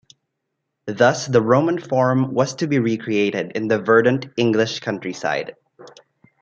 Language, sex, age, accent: English, male, 19-29, Filipino